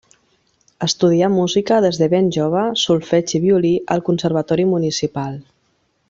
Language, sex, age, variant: Catalan, female, 40-49, Septentrional